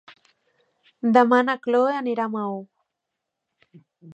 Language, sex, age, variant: Catalan, female, 19-29, Central